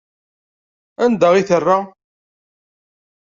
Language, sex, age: Kabyle, male, 40-49